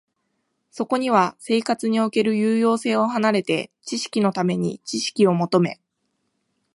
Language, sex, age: Japanese, female, 19-29